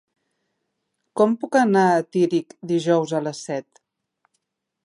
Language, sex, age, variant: Catalan, female, 30-39, Central